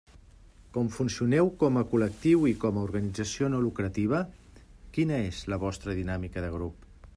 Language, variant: Catalan, Central